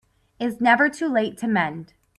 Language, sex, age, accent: English, female, 30-39, United States English